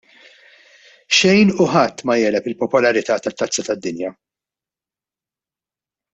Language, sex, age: Maltese, male, 40-49